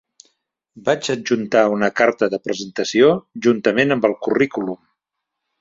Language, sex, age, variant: Catalan, male, 60-69, Central